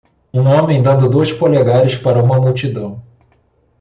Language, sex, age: Portuguese, male, 40-49